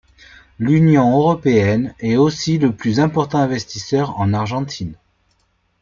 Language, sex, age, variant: French, male, 40-49, Français de métropole